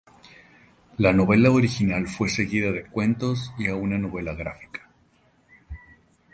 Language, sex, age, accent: Spanish, male, 30-39, México